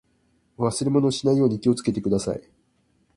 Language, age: Japanese, 19-29